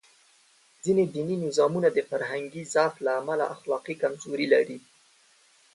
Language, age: Pashto, 19-29